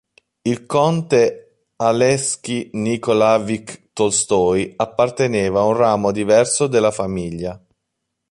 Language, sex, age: Italian, male, 30-39